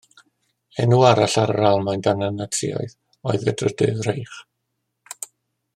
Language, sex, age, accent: Welsh, male, 60-69, Y Deyrnas Unedig Cymraeg